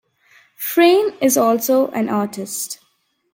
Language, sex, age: English, female, under 19